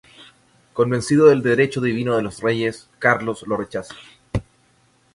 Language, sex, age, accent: Spanish, male, 30-39, Chileno: Chile, Cuyo